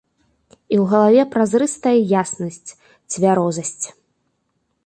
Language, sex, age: Belarusian, female, 19-29